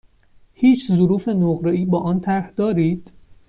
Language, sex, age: Persian, male, 19-29